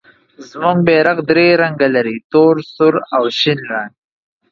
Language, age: Pashto, 19-29